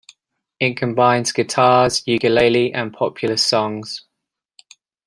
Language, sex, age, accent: English, male, 40-49, England English